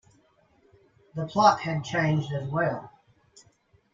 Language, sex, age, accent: English, male, 40-49, United States English